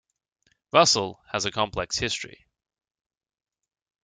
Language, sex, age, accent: English, male, 19-29, Australian English